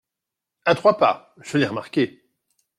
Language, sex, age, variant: French, male, 40-49, Français de métropole